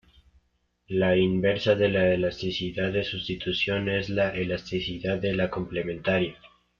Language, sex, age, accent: Spanish, male, under 19, Andino-Pacífico: Colombia, Perú, Ecuador, oeste de Bolivia y Venezuela andina